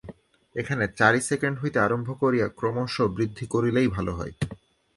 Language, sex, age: Bengali, male, 19-29